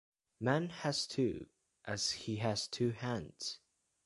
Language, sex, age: English, male, under 19